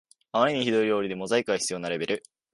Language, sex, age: Japanese, male, 19-29